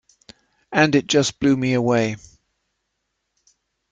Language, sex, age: English, male, 70-79